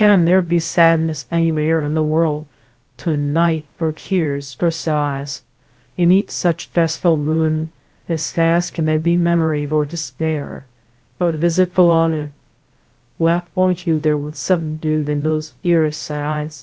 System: TTS, VITS